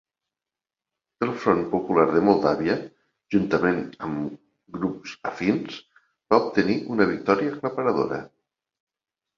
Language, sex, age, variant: Catalan, male, 50-59, Septentrional